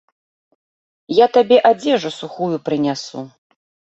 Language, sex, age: Belarusian, female, 40-49